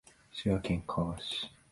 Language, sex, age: Japanese, male, 19-29